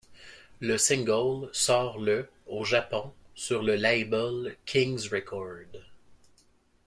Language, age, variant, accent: French, 19-29, Français d'Amérique du Nord, Français du Canada